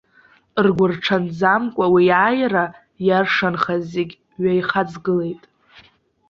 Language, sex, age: Abkhazian, female, 19-29